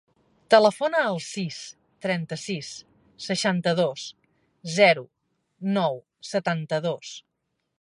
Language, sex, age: Catalan, female, 40-49